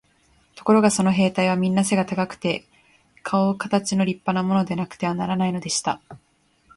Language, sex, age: Japanese, female, 19-29